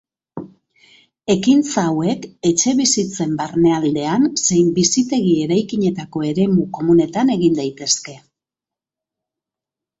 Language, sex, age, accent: Basque, female, 50-59, Mendebalekoa (Araba, Bizkaia, Gipuzkoako mendebaleko herri batzuk)